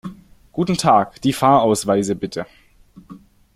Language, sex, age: German, male, 19-29